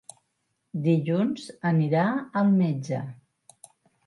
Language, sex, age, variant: Catalan, female, 50-59, Central